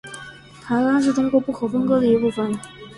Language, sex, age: Chinese, female, 19-29